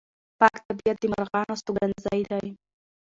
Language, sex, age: Pashto, female, 19-29